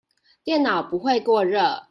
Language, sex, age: Chinese, female, 19-29